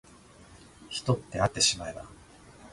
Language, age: Japanese, 30-39